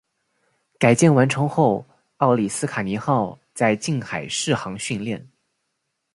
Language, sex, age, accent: Chinese, male, 19-29, 出生地：湖北省